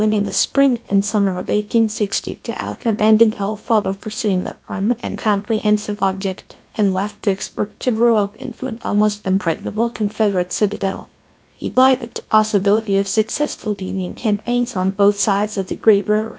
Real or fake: fake